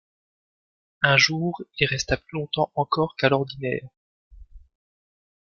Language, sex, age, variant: French, male, 30-39, Français de métropole